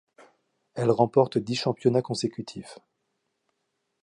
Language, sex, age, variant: French, male, 30-39, Français de métropole